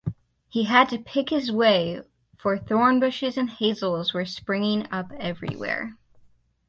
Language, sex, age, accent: English, female, 19-29, United States English